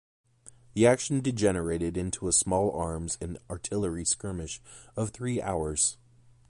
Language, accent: English, United States English